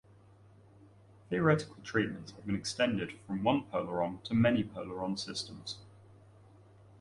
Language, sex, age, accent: English, male, 30-39, England English